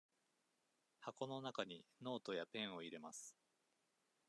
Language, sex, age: Japanese, male, 40-49